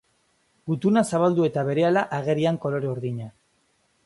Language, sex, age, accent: Basque, male, under 19, Mendebalekoa (Araba, Bizkaia, Gipuzkoako mendebaleko herri batzuk)